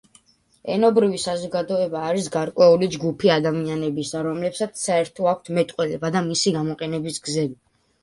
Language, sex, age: Georgian, male, under 19